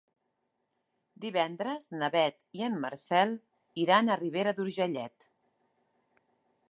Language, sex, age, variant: Catalan, female, 40-49, Central